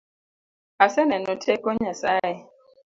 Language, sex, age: Luo (Kenya and Tanzania), female, 30-39